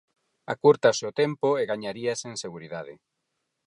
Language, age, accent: Galician, 40-49, Normativo (estándar); Neofalante